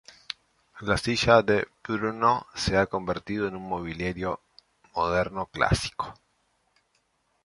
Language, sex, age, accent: Spanish, male, 40-49, Rioplatense: Argentina, Uruguay, este de Bolivia, Paraguay